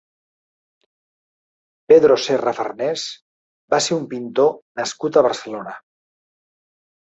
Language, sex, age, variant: Catalan, male, 60-69, Central